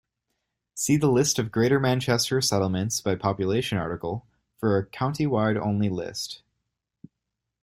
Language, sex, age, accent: English, male, 19-29, United States English